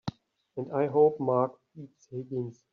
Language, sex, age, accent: English, male, 30-39, United States English